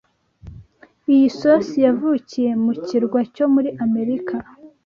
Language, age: Kinyarwanda, 19-29